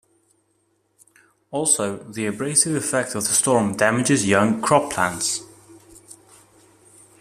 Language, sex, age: English, male, 19-29